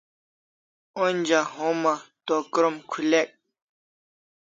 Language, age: Kalasha, 19-29